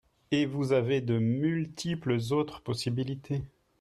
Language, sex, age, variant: French, male, 40-49, Français de métropole